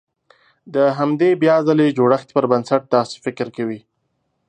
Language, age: Pashto, 19-29